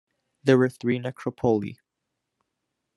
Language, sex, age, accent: English, male, under 19, United States English